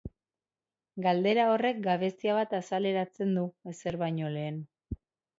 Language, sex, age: Basque, female, 30-39